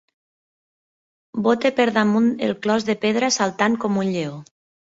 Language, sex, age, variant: Catalan, female, 30-39, Central